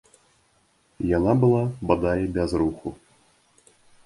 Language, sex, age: Belarusian, male, 30-39